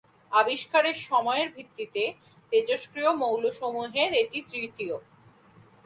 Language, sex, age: Bengali, female, 19-29